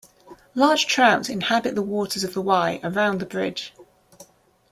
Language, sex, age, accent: English, female, 30-39, England English